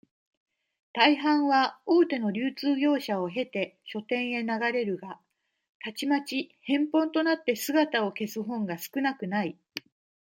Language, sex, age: Japanese, female, 50-59